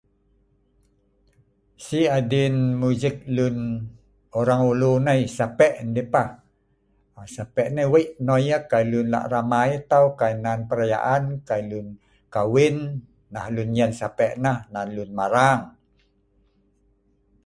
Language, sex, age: Sa'ban, male, 50-59